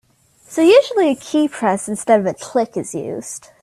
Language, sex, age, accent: English, female, under 19, United States English